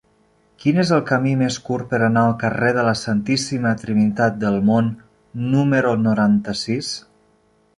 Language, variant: Catalan, Nord-Occidental